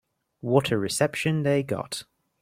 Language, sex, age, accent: English, male, 19-29, England English